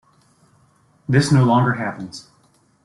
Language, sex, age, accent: English, male, 50-59, United States English